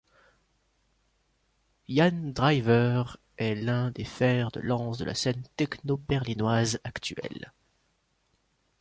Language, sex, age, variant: French, male, 19-29, Français de métropole